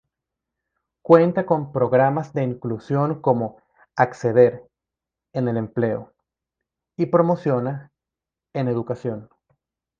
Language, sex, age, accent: Spanish, male, 30-39, Caribe: Cuba, Venezuela, Puerto Rico, República Dominicana, Panamá, Colombia caribeña, México caribeño, Costa del golfo de México